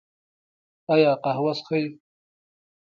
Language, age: Pashto, 30-39